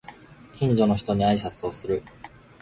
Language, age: Japanese, 19-29